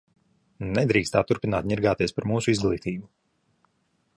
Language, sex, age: Latvian, male, 30-39